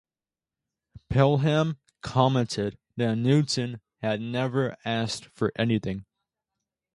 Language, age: English, under 19